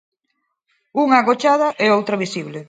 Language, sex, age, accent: Galician, female, 30-39, Normativo (estándar)